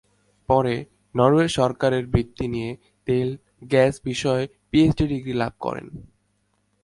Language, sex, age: Bengali, male, 19-29